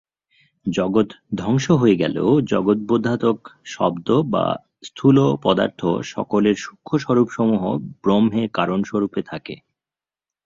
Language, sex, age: Bengali, male, 40-49